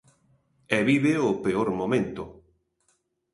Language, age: Galician, 50-59